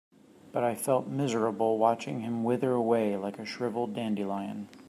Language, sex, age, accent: English, male, 40-49, United States English